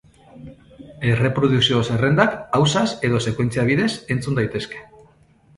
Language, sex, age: Basque, male, 40-49